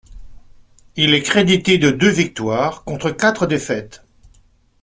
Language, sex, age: French, male, 60-69